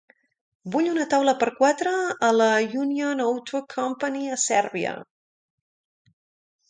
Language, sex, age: Catalan, female, 40-49